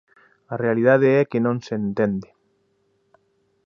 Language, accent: Galician, Oriental (común en zona oriental)